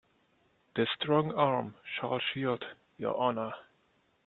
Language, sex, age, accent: English, male, 19-29, England English